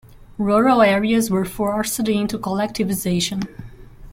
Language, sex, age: English, female, 40-49